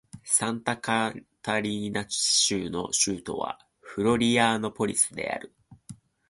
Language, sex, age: Japanese, male, 19-29